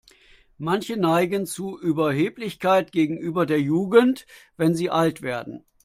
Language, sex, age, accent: German, male, 50-59, Deutschland Deutsch